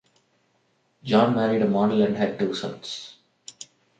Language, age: English, 19-29